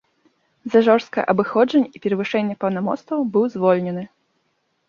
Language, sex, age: Belarusian, female, 19-29